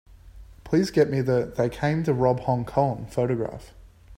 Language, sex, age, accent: English, male, 19-29, Australian English